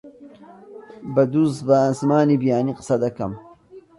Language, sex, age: Central Kurdish, male, 30-39